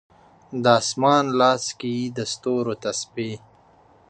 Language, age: Pashto, 19-29